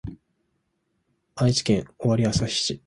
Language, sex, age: Japanese, male, 19-29